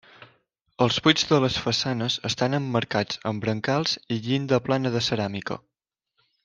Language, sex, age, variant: Catalan, male, under 19, Central